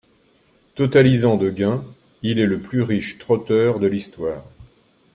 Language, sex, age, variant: French, male, 50-59, Français de métropole